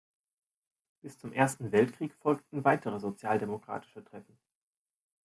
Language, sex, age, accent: German, male, 19-29, Deutschland Deutsch